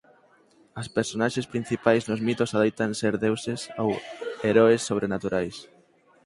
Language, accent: Galician, Normativo (estándar)